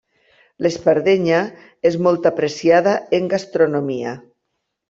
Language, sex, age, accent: Catalan, female, 60-69, valencià